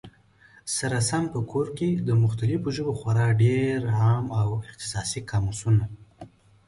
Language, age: Pashto, 30-39